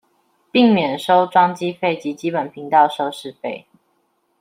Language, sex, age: Chinese, female, 19-29